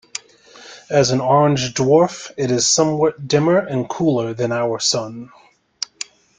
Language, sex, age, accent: English, male, 30-39, United States English